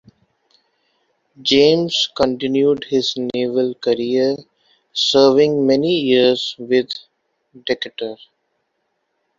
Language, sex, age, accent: English, male, 19-29, India and South Asia (India, Pakistan, Sri Lanka)